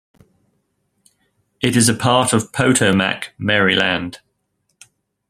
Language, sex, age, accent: English, male, 40-49, England English